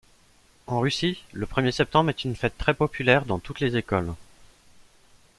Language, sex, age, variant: French, male, 19-29, Français de métropole